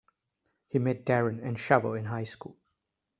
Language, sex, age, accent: English, male, 30-39, Southern African (South Africa, Zimbabwe, Namibia)